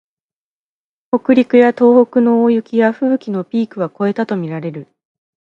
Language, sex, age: Japanese, female, 30-39